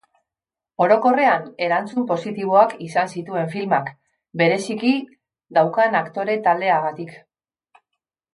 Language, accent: Basque, Mendebalekoa (Araba, Bizkaia, Gipuzkoako mendebaleko herri batzuk)